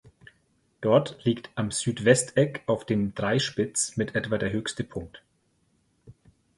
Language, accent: German, Deutschland Deutsch